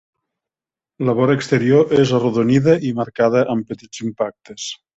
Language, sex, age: Catalan, male, 50-59